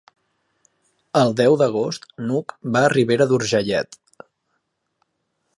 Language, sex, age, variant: Catalan, male, 19-29, Central